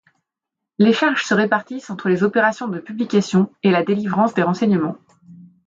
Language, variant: French, Français de métropole